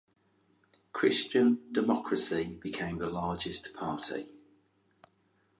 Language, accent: English, England English